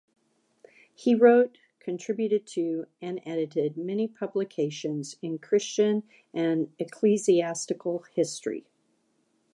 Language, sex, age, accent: English, female, 50-59, United States English